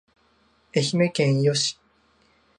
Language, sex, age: Japanese, male, 19-29